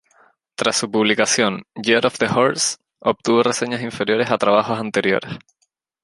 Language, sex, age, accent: Spanish, male, 19-29, España: Islas Canarias